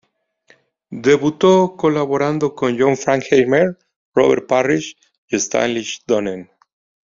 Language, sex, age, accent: Spanish, male, 40-49, México